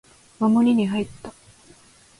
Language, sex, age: Japanese, female, 19-29